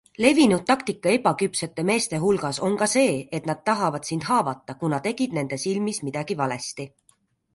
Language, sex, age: Estonian, female, 30-39